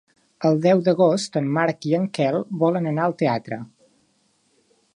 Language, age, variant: Catalan, 19-29, Central